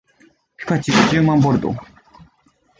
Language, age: Japanese, 19-29